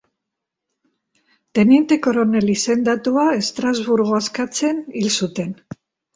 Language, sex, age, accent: Basque, female, 70-79, Mendebalekoa (Araba, Bizkaia, Gipuzkoako mendebaleko herri batzuk)